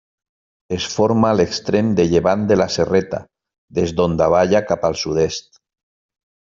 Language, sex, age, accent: Catalan, male, 60-69, valencià